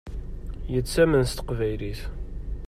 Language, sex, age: Kabyle, male, 30-39